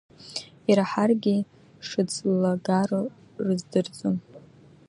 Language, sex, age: Abkhazian, female, under 19